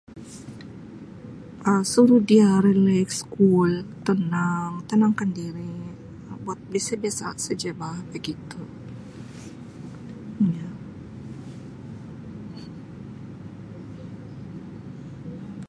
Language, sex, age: Sabah Malay, female, 40-49